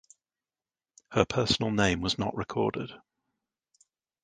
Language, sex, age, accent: English, male, 30-39, England English